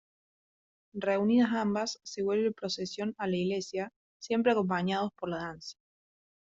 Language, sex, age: Spanish, female, 19-29